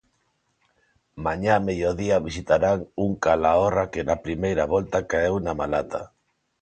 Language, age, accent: Galician, 40-49, Neofalante